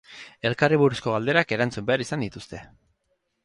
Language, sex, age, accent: Basque, male, 30-39, Erdialdekoa edo Nafarra (Gipuzkoa, Nafarroa)